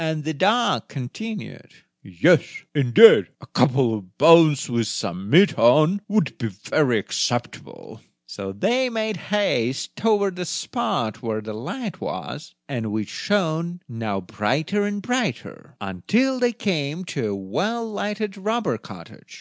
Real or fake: real